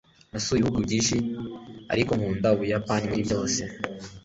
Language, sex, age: Kinyarwanda, male, 19-29